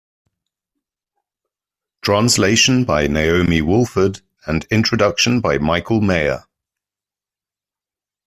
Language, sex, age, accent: English, male, 40-49, England English